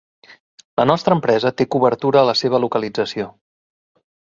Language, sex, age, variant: Catalan, male, 40-49, Central